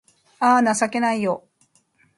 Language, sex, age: Japanese, female, 50-59